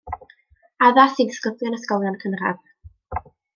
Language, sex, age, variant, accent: Welsh, female, 19-29, North-Eastern Welsh, Y Deyrnas Unedig Cymraeg